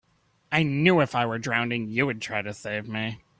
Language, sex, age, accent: English, male, 30-39, United States English